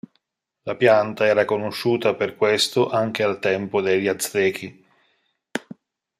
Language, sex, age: Italian, male, 40-49